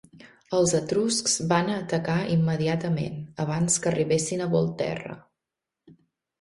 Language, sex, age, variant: Catalan, female, 19-29, Septentrional